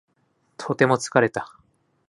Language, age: Japanese, 40-49